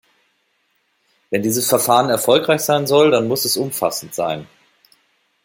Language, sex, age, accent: German, male, 30-39, Deutschland Deutsch